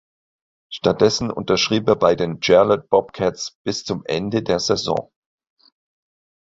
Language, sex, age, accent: German, male, 50-59, Deutschland Deutsch